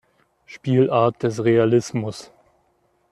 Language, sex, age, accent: German, male, 19-29, Deutschland Deutsch